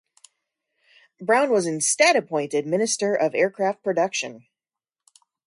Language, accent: English, United States English